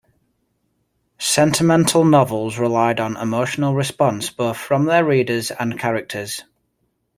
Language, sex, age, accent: English, male, 30-39, England English